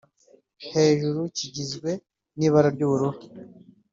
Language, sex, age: Kinyarwanda, male, 30-39